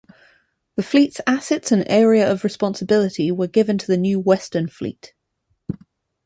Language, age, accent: English, 30-39, England English